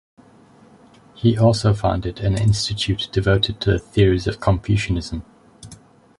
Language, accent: English, England English